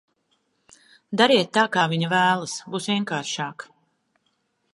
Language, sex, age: Latvian, female, 40-49